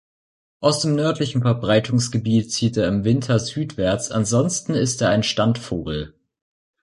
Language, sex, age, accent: German, male, under 19, Deutschland Deutsch